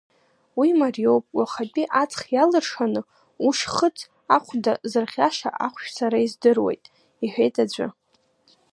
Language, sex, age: Abkhazian, female, 19-29